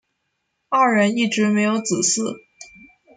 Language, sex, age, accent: Chinese, female, 19-29, 出生地：北京市